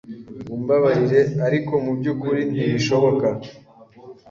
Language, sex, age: Kinyarwanda, male, 19-29